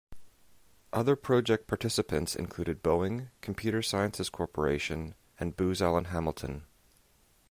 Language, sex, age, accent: English, male, 30-39, New Zealand English